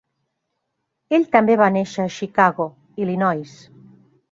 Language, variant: Catalan, Central